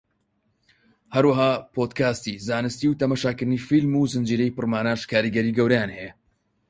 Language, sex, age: Central Kurdish, male, 19-29